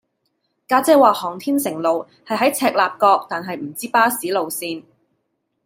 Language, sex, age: Cantonese, female, 19-29